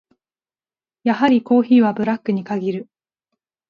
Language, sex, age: Japanese, female, 19-29